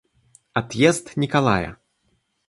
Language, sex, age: Russian, male, 19-29